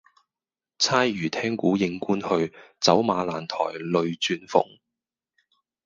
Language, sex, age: Cantonese, male, 30-39